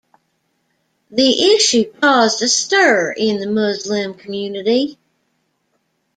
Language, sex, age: English, female, 60-69